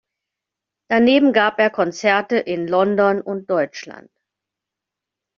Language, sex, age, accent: German, female, 40-49, Deutschland Deutsch